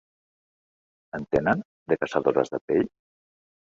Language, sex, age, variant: Catalan, male, 50-59, Central